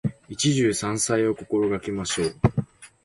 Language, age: Japanese, under 19